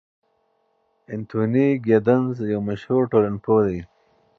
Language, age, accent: Pashto, 30-39, کندهارۍ لهجه